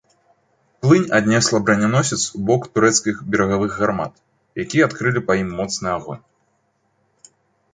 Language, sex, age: Belarusian, male, 19-29